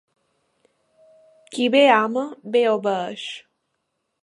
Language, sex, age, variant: Catalan, female, 19-29, Balear